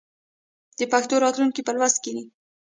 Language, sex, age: Pashto, female, 19-29